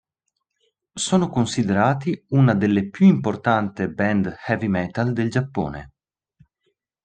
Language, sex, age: Italian, male, 30-39